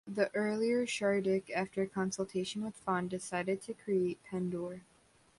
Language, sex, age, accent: English, female, under 19, United States English